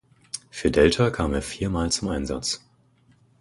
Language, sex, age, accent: German, male, 19-29, Deutschland Deutsch